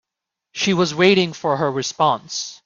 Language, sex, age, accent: English, male, 30-39, United States English